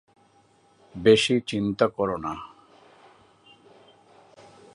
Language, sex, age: Bengali, male, 40-49